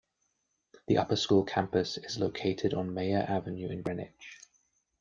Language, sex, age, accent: English, male, 30-39, England English